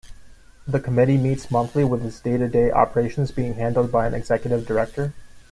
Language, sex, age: English, male, 19-29